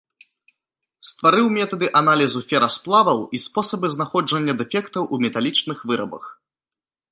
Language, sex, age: Belarusian, male, 19-29